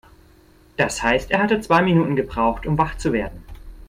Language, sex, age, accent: German, male, 19-29, Deutschland Deutsch